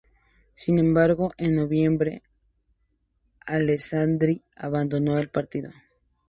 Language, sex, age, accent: Spanish, female, 19-29, México